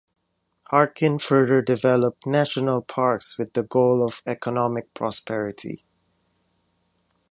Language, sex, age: English, male, 19-29